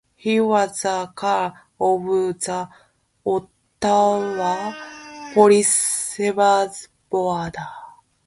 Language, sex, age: English, female, 30-39